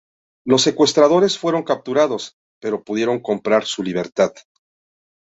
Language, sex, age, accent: Spanish, male, 40-49, México